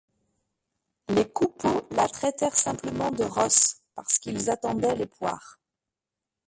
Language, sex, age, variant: French, female, 30-39, Français de métropole